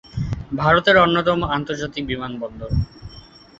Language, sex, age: Bengali, male, under 19